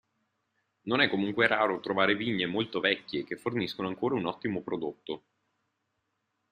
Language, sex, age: Italian, male, 19-29